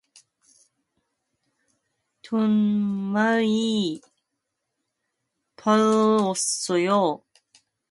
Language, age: Korean, 19-29